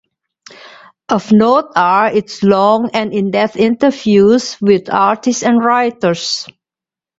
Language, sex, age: English, female, 40-49